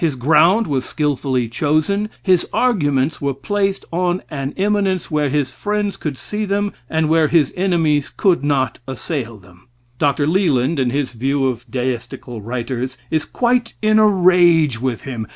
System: none